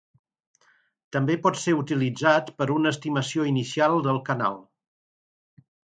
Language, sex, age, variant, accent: Catalan, male, 60-69, Central, central